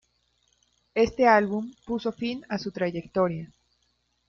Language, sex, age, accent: Spanish, female, 19-29, México